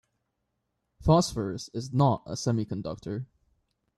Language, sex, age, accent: English, male, 19-29, Canadian English